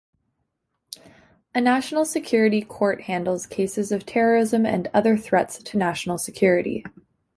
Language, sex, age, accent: English, female, 19-29, Canadian English